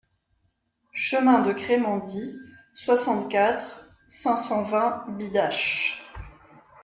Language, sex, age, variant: French, female, 40-49, Français de métropole